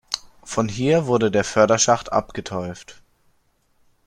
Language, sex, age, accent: German, male, under 19, Deutschland Deutsch